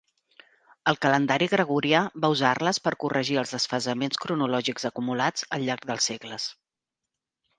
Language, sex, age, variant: Catalan, female, 40-49, Central